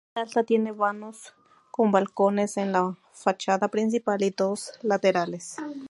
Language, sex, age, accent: Spanish, female, 30-39, México